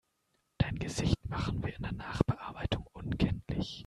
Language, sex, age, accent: German, male, 19-29, Deutschland Deutsch